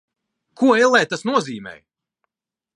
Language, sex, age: Latvian, male, 30-39